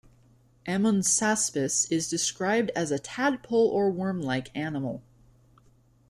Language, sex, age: English, female, 19-29